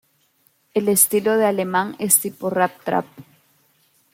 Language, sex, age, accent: Spanish, female, 19-29, América central